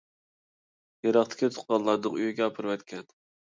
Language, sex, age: Uyghur, male, 19-29